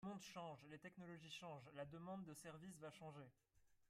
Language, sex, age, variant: French, male, 19-29, Français de métropole